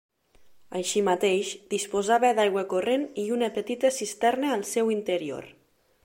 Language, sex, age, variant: Catalan, female, 19-29, Nord-Occidental